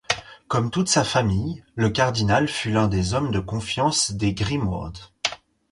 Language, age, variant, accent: French, 19-29, Français d'Europe, Français de Suisse